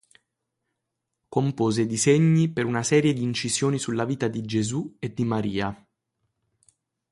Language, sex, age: Italian, male, 19-29